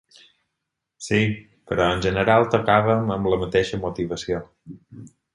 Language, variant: Catalan, Balear